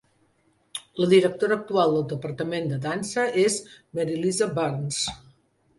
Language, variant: Catalan, Central